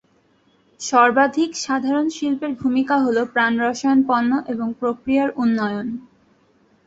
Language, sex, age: Bengali, female, under 19